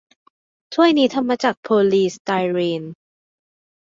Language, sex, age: Thai, female, under 19